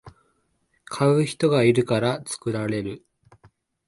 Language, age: Japanese, 19-29